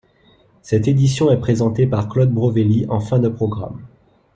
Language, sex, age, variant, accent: French, male, 19-29, Français des départements et régions d'outre-mer, Français de Guadeloupe